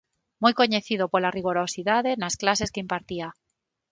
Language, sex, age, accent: Galician, female, 40-49, Normativo (estándar); Neofalante